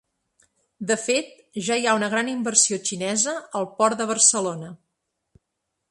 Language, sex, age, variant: Catalan, female, 40-49, Central